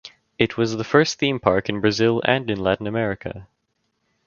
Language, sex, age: English, male, under 19